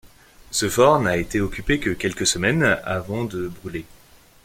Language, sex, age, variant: French, male, 30-39, Français de métropole